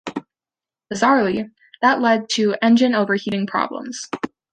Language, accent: English, United States English